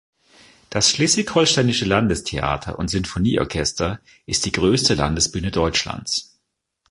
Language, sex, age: German, male, 40-49